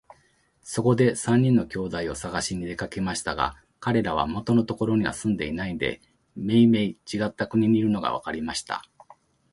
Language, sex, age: Japanese, male, 40-49